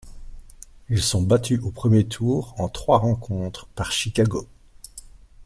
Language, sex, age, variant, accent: French, male, 30-39, Français d'Europe, Français de Belgique